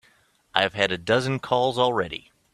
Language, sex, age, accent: English, male, 40-49, United States English